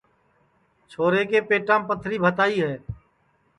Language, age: Sansi, 50-59